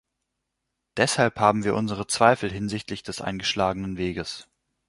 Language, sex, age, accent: German, male, 19-29, Deutschland Deutsch